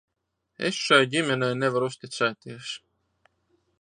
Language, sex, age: Latvian, male, 30-39